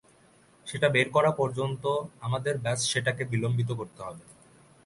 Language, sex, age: Bengali, male, 19-29